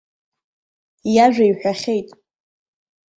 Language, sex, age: Abkhazian, female, 19-29